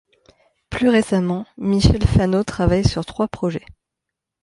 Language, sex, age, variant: French, female, 30-39, Français de métropole